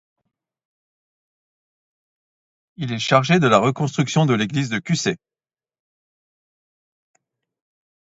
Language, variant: French, Français de métropole